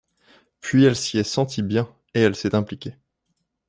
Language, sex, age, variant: French, male, 19-29, Français de métropole